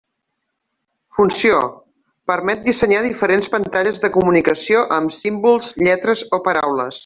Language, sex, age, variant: Catalan, female, 40-49, Central